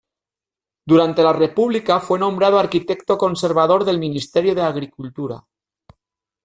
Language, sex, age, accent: Spanish, male, 40-49, España: Norte peninsular (Asturias, Castilla y León, Cantabria, País Vasco, Navarra, Aragón, La Rioja, Guadalajara, Cuenca)